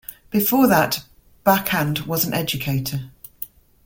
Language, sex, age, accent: English, female, 50-59, England English